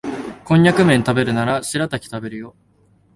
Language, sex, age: Japanese, male, 19-29